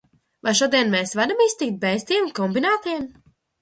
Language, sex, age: Latvian, female, under 19